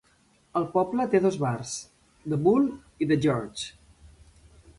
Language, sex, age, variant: Catalan, male, 40-49, Central